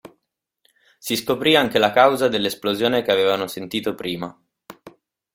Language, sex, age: Italian, male, 19-29